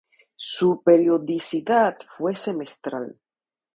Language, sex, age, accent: Spanish, female, 50-59, Caribe: Cuba, Venezuela, Puerto Rico, República Dominicana, Panamá, Colombia caribeña, México caribeño, Costa del golfo de México